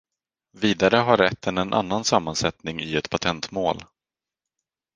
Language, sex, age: Swedish, male, 19-29